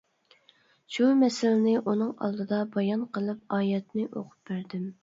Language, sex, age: Uyghur, female, 19-29